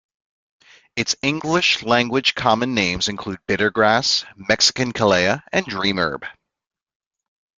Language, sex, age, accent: English, male, 30-39, United States English